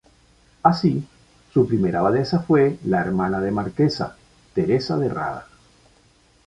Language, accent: Spanish, Caribe: Cuba, Venezuela, Puerto Rico, República Dominicana, Panamá, Colombia caribeña, México caribeño, Costa del golfo de México